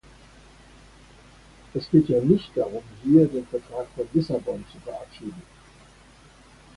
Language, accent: German, Deutschland Deutsch